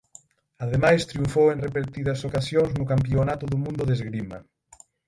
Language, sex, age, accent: Galician, male, 19-29, Atlántico (seseo e gheada); Normativo (estándar)